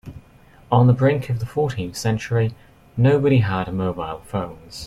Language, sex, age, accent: English, male, under 19, England English